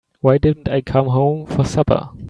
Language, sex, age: English, male, 19-29